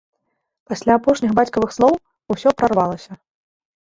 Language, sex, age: Belarusian, female, 19-29